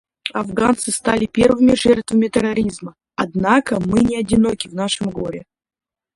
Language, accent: Russian, Русский